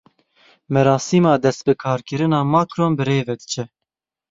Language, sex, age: Kurdish, male, 19-29